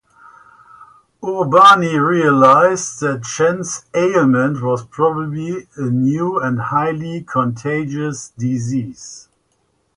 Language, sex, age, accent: English, male, 50-59, United States English